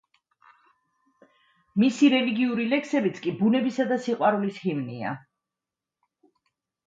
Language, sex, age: Georgian, female, 60-69